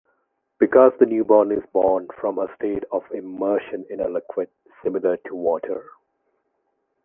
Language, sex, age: English, male, 50-59